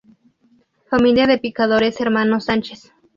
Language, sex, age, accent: Spanish, female, under 19, México